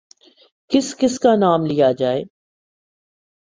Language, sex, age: Urdu, male, 19-29